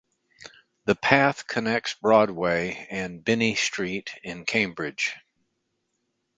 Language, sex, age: English, male, 60-69